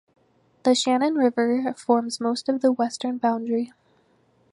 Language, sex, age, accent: English, female, 19-29, United States English